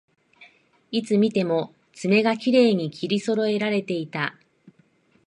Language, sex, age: Japanese, female, 30-39